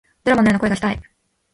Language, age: Japanese, 19-29